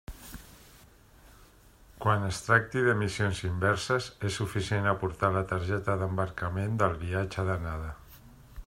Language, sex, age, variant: Catalan, male, 50-59, Central